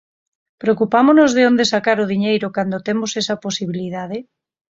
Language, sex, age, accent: Galician, female, 30-39, Normativo (estándar)